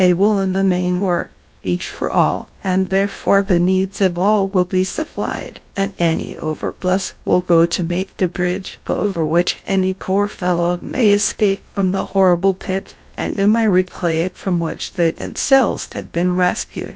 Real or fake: fake